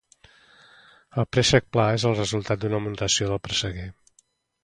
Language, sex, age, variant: Catalan, male, 50-59, Central